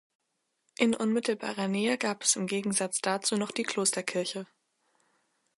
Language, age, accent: German, under 19, Deutschland Deutsch